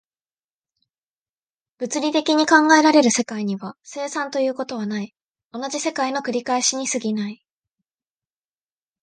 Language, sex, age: Japanese, female, 19-29